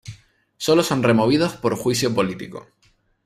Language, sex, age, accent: Spanish, male, 19-29, España: Islas Canarias